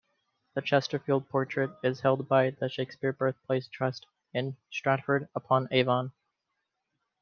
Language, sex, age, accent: English, male, 19-29, United States English